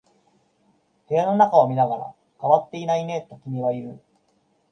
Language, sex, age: Japanese, male, 30-39